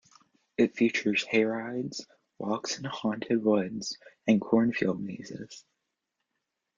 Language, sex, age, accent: English, male, 19-29, United States English